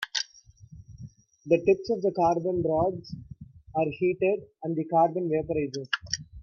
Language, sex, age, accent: English, male, 19-29, India and South Asia (India, Pakistan, Sri Lanka)